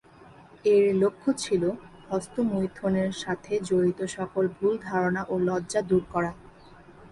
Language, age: Bengali, 19-29